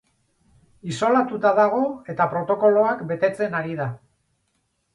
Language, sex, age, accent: Basque, male, 50-59, Mendebalekoa (Araba, Bizkaia, Gipuzkoako mendebaleko herri batzuk)